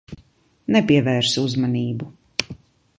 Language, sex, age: Latvian, female, 40-49